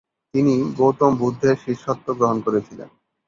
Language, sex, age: Bengali, male, 19-29